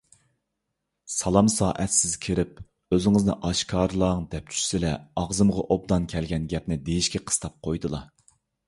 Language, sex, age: Uyghur, male, 30-39